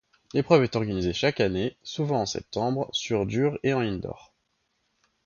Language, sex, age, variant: French, male, 19-29, Français de métropole